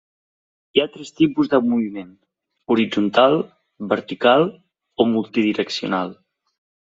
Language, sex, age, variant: Catalan, male, 19-29, Central